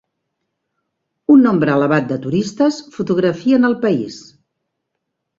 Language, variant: Catalan, Central